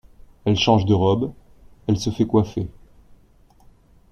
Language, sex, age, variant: French, male, 40-49, Français de métropole